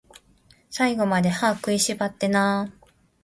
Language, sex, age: Japanese, female, 30-39